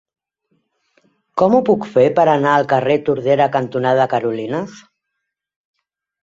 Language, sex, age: Catalan, female, 30-39